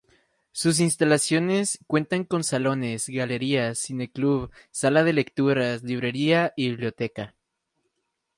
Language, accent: Spanish, México